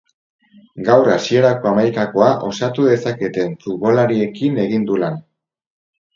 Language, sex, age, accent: Basque, male, 40-49, Erdialdekoa edo Nafarra (Gipuzkoa, Nafarroa)